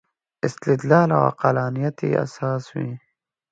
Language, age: Pashto, 19-29